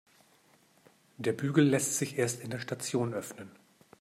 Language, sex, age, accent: German, male, 50-59, Deutschland Deutsch